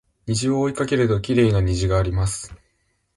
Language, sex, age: Japanese, male, under 19